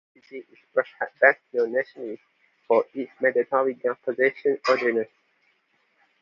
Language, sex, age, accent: English, male, 19-29, Malaysian English